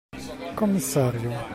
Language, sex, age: Italian, male, 40-49